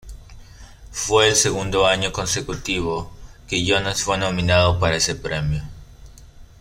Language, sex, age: Spanish, male, under 19